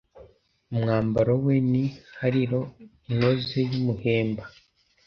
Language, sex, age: Kinyarwanda, male, under 19